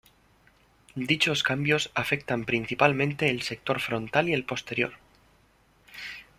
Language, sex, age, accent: Spanish, male, 19-29, España: Centro-Sur peninsular (Madrid, Toledo, Castilla-La Mancha)